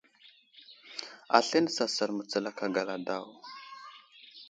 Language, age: Wuzlam, 19-29